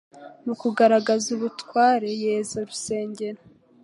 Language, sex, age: Kinyarwanda, female, 19-29